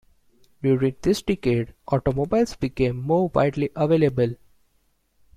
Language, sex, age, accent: English, male, 19-29, India and South Asia (India, Pakistan, Sri Lanka)